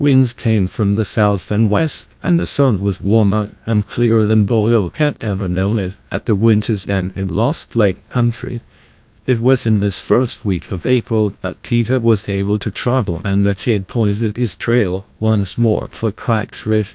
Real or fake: fake